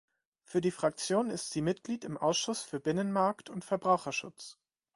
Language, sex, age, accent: German, male, 19-29, Deutschland Deutsch